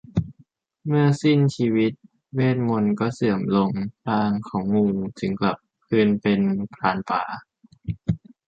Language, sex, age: Thai, male, under 19